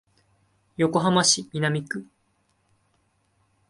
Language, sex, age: Japanese, male, 19-29